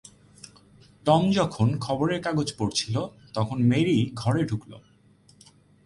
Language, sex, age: Bengali, male, 30-39